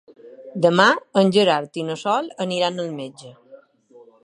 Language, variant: Catalan, Balear